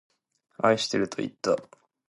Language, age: Japanese, 19-29